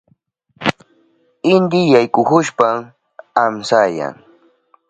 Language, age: Southern Pastaza Quechua, 30-39